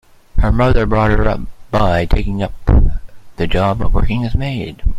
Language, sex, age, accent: English, male, 50-59, Canadian English